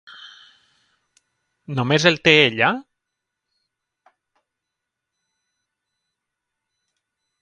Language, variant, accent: Catalan, Valencià meridional, valencià